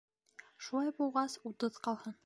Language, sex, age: Bashkir, female, under 19